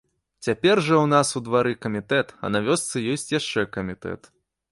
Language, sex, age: Belarusian, male, 30-39